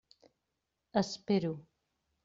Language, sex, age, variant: Catalan, female, 30-39, Central